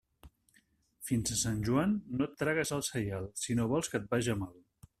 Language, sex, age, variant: Catalan, male, 50-59, Nord-Occidental